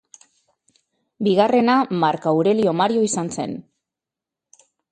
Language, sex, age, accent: Basque, female, 40-49, Mendebalekoa (Araba, Bizkaia, Gipuzkoako mendebaleko herri batzuk)